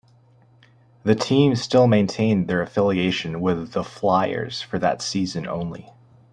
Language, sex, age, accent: English, male, 19-29, United States English